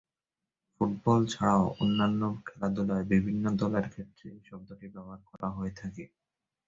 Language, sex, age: Bengali, male, 19-29